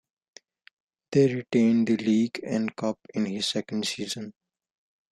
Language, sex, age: English, male, under 19